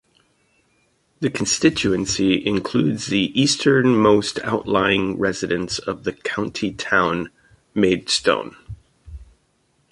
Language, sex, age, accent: English, male, 50-59, United States English